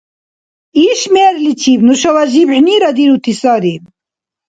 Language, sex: Dargwa, female